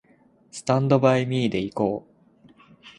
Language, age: Japanese, 19-29